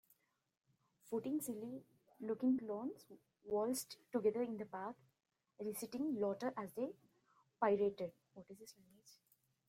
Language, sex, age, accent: English, male, 30-39, India and South Asia (India, Pakistan, Sri Lanka)